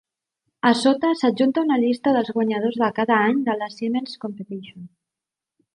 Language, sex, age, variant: Catalan, female, 30-39, Central